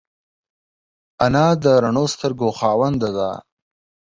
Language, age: Pashto, 30-39